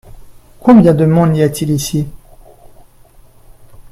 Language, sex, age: French, male, 40-49